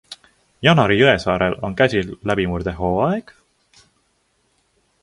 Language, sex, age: Estonian, male, 19-29